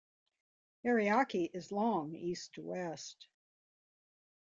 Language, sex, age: English, female, 70-79